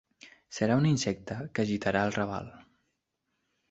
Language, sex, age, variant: Catalan, male, under 19, Nord-Occidental